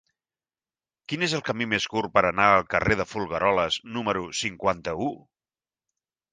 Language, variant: Catalan, Central